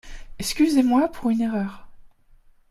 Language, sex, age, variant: French, female, 19-29, Français de métropole